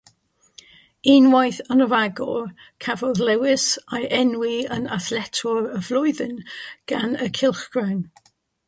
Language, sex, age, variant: Welsh, female, 60-69, South-Western Welsh